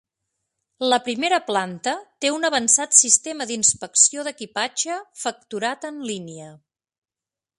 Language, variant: Catalan, Central